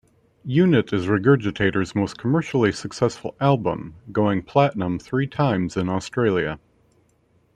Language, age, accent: English, 40-49, United States English